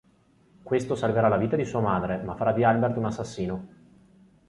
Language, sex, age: Italian, male, 30-39